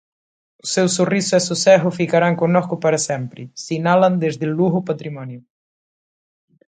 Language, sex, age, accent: Galician, female, 30-39, Atlántico (seseo e gheada)